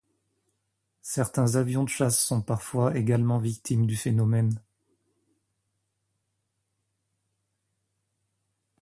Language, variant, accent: French, Français de métropole, Français de l'ouest de la France